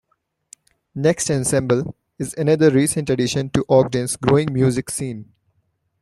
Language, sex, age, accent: English, male, 19-29, India and South Asia (India, Pakistan, Sri Lanka)